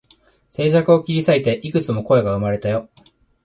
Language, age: Japanese, 19-29